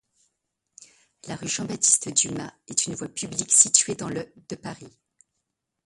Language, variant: French, Français de métropole